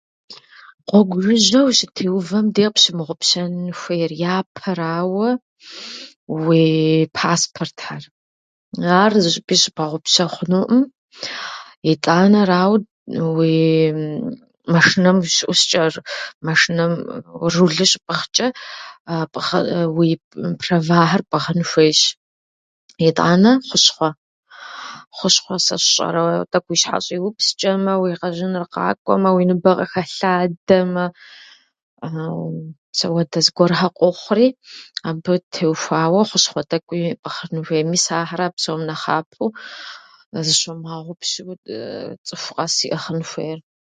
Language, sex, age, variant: Kabardian, female, 30-39, Адыгэбзэ (Къэбэрдей, Кирил, псоми зэдай)